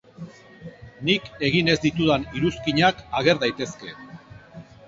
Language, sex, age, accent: Basque, male, 50-59, Erdialdekoa edo Nafarra (Gipuzkoa, Nafarroa)